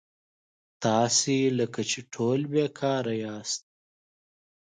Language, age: Pashto, 19-29